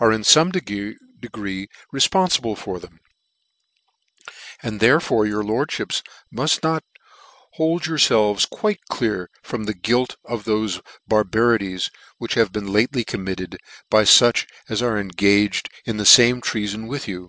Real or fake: real